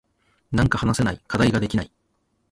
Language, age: Japanese, 40-49